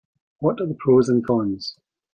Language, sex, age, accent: English, male, 50-59, Scottish English